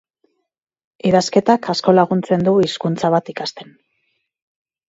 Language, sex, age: Basque, female, 40-49